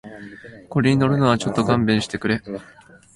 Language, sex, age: Japanese, male, 19-29